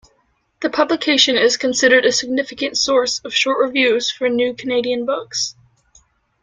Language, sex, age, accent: English, female, 19-29, United States English